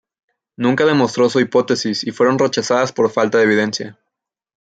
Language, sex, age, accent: Spanish, male, under 19, México